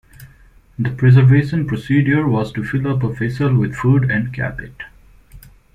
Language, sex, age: English, male, 19-29